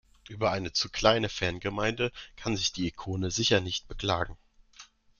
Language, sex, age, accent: German, male, 19-29, Deutschland Deutsch